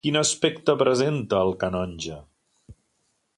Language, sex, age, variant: Catalan, male, 50-59, Central